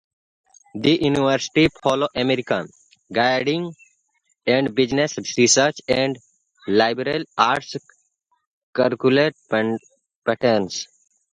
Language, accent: English, India and South Asia (India, Pakistan, Sri Lanka)